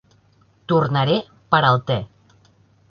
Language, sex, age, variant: Catalan, female, 30-39, Central